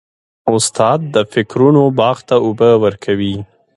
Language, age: Pashto, 30-39